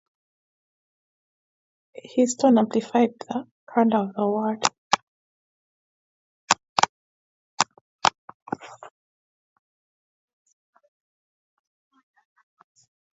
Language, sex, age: English, female, 19-29